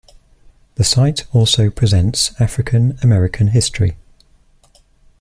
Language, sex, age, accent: English, male, 19-29, England English